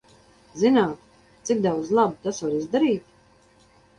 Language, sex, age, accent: Latvian, female, 50-59, Kurzeme